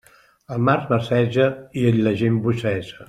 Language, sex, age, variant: Catalan, male, 60-69, Central